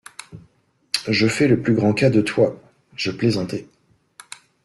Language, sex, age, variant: French, male, 50-59, Français de métropole